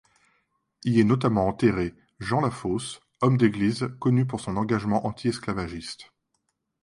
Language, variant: French, Français de métropole